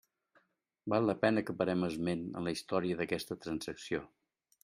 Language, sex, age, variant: Catalan, male, 60-69, Central